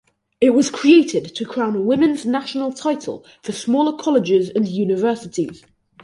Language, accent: English, England English